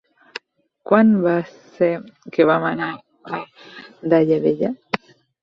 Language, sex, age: Catalan, male, 19-29